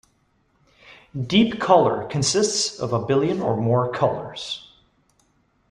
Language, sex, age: English, male, 30-39